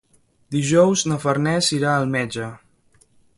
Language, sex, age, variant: Catalan, male, 19-29, Central